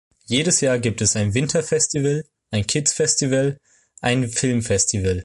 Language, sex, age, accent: German, male, under 19, Deutschland Deutsch